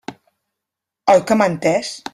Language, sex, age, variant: Catalan, female, 50-59, Central